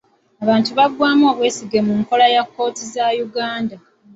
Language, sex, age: Ganda, female, 30-39